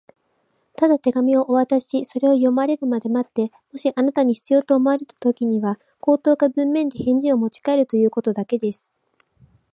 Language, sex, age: Japanese, female, 40-49